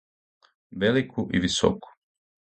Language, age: Serbian, 19-29